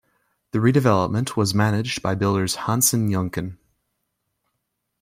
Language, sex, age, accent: English, male, 19-29, United States English